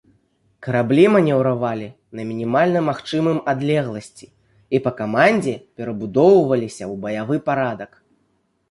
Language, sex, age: Belarusian, male, 19-29